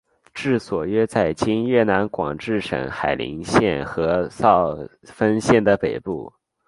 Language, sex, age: Chinese, male, under 19